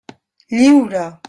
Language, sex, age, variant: Catalan, female, 50-59, Central